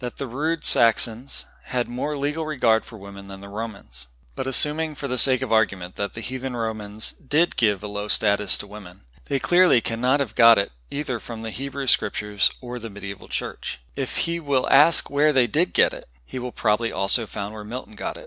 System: none